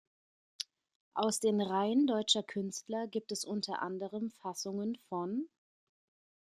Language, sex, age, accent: German, female, 30-39, Deutschland Deutsch